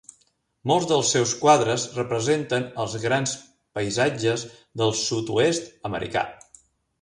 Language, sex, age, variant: Catalan, male, 40-49, Central